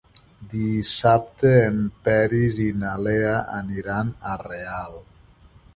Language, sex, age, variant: Catalan, male, 40-49, Central